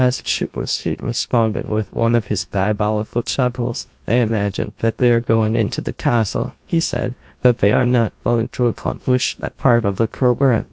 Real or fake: fake